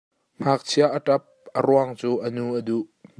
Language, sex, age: Hakha Chin, male, 30-39